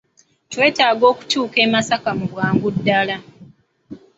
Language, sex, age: Ganda, female, 30-39